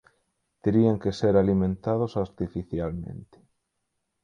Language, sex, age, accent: Galician, male, 30-39, Atlántico (seseo e gheada)